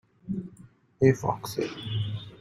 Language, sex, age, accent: English, male, 19-29, India and South Asia (India, Pakistan, Sri Lanka)